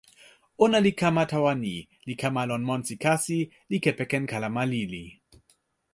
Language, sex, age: Toki Pona, male, 30-39